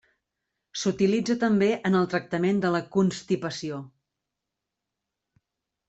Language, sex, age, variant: Catalan, female, 50-59, Central